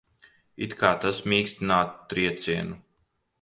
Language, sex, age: Latvian, male, 30-39